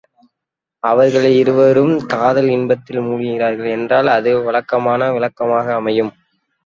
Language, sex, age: Tamil, male, 19-29